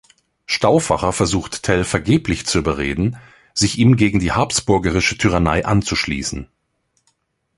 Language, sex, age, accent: German, male, 50-59, Deutschland Deutsch